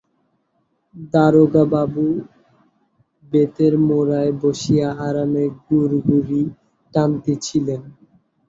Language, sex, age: Bengali, male, under 19